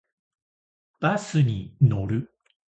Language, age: Japanese, 40-49